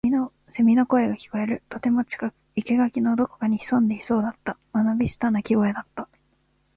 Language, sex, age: Japanese, female, 19-29